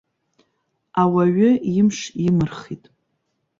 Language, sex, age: Abkhazian, female, 40-49